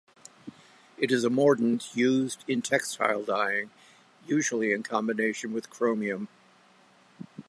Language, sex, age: English, male, 70-79